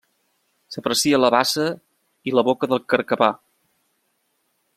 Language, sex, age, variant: Catalan, male, 30-39, Central